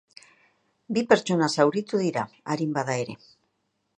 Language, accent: Basque, Erdialdekoa edo Nafarra (Gipuzkoa, Nafarroa)